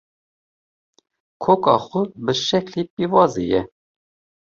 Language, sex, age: Kurdish, male, 40-49